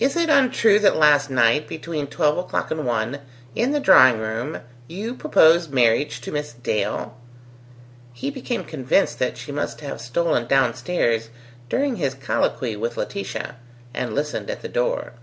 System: none